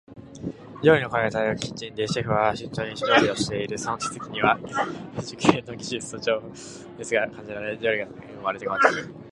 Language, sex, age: Japanese, male, 19-29